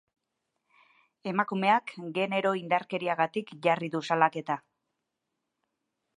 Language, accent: Basque, Erdialdekoa edo Nafarra (Gipuzkoa, Nafarroa)